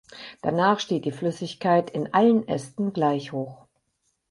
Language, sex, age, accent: German, female, 50-59, Deutschland Deutsch